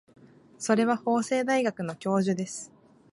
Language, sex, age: Japanese, female, 19-29